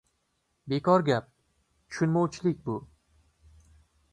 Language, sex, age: Uzbek, male, 19-29